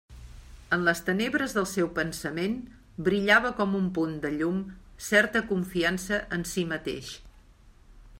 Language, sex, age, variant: Catalan, female, 60-69, Central